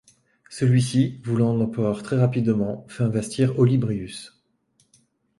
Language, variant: French, Français de métropole